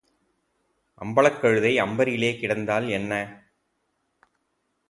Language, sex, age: Tamil, male, 40-49